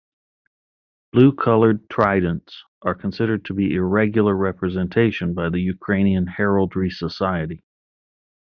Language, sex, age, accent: English, male, 40-49, United States English